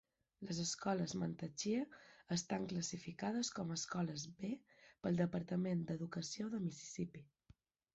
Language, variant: Catalan, Balear